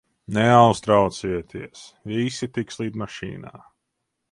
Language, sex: Latvian, male